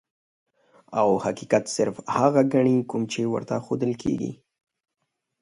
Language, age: Pashto, 19-29